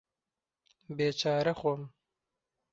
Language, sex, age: Central Kurdish, male, 19-29